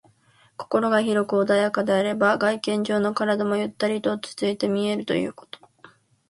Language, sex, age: Japanese, female, 19-29